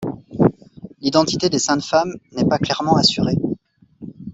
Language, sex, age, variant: French, male, 30-39, Français de métropole